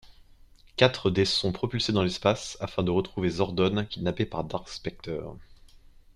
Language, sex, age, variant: French, male, 19-29, Français de métropole